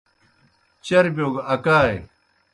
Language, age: Kohistani Shina, 60-69